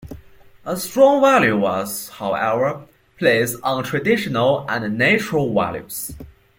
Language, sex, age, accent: English, male, under 19, Hong Kong English